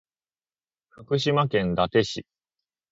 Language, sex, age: Japanese, male, under 19